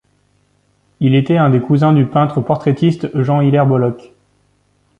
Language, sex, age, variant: French, male, 19-29, Français de métropole